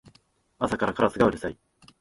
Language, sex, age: Japanese, male, 19-29